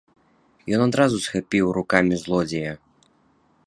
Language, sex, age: Belarusian, male, 19-29